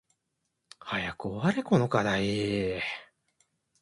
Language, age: Japanese, 19-29